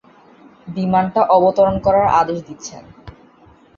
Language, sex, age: Bengali, female, 19-29